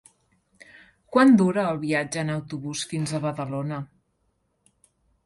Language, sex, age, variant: Catalan, female, 50-59, Central